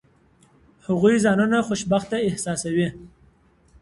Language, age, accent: Pashto, 19-29, معیاري پښتو